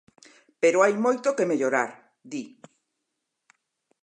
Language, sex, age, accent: Galician, female, 60-69, Normativo (estándar)